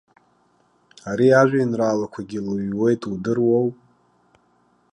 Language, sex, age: Abkhazian, male, 30-39